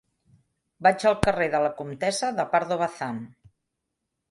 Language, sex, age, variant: Catalan, female, 50-59, Central